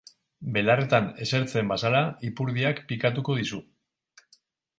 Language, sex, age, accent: Basque, male, 40-49, Mendebalekoa (Araba, Bizkaia, Gipuzkoako mendebaleko herri batzuk)